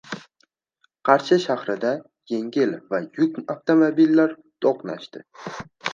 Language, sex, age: Uzbek, male, 19-29